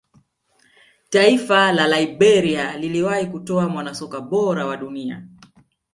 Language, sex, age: Swahili, female, 40-49